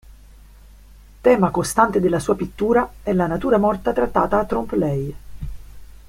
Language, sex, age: Italian, female, 40-49